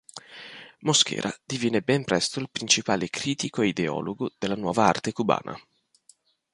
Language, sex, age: Italian, male, 19-29